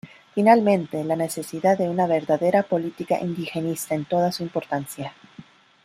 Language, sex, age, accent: Spanish, female, 30-39, América central